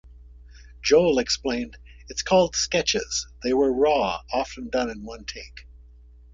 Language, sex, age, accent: English, male, 40-49, United States English